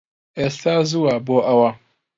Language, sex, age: Central Kurdish, male, 19-29